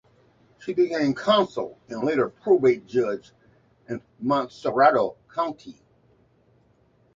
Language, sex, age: English, male, 60-69